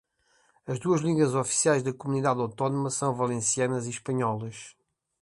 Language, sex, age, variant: Portuguese, male, 50-59, Portuguese (Portugal)